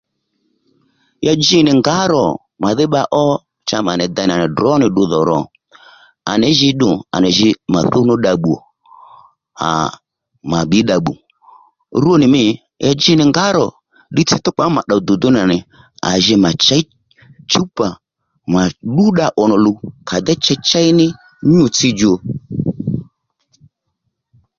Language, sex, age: Lendu, male, 60-69